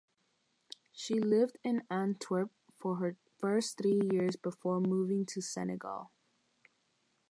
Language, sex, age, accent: English, female, under 19, United States English